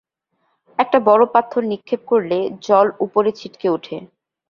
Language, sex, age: Bengali, female, 19-29